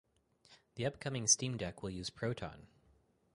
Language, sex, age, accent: English, male, 30-39, United States English